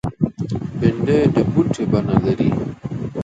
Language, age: Pashto, 19-29